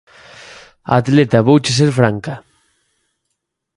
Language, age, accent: Galician, under 19, Normativo (estándar)